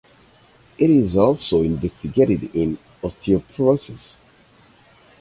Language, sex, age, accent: English, male, 40-49, United States English